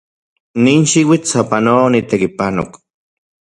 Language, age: Central Puebla Nahuatl, 30-39